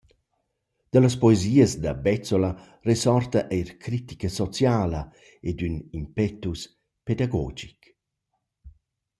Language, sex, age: Romansh, male, 40-49